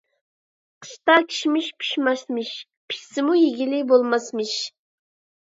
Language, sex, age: Uyghur, female, under 19